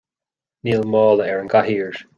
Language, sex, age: Irish, male, 30-39